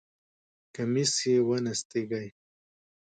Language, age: Pashto, 19-29